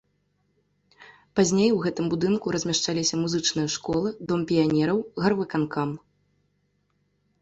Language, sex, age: Belarusian, female, 19-29